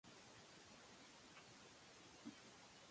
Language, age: English, 19-29